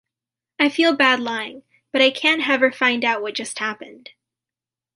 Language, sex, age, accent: English, female, under 19, United States English